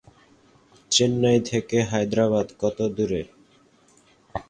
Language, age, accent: Bengali, under 19, শুদ্ধ বাংলা